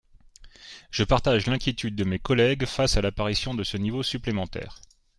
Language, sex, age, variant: French, male, 40-49, Français de métropole